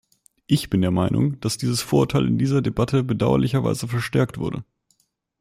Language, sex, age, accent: German, male, 19-29, Deutschland Deutsch